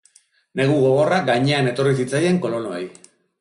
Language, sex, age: Basque, male, 40-49